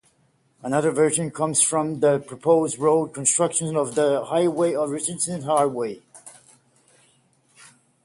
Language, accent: English, United States English